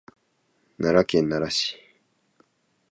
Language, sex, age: Japanese, male, 19-29